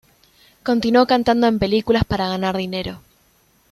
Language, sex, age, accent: Spanish, female, 19-29, Rioplatense: Argentina, Uruguay, este de Bolivia, Paraguay